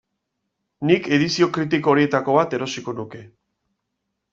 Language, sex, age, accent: Basque, male, 40-49, Mendebalekoa (Araba, Bizkaia, Gipuzkoako mendebaleko herri batzuk)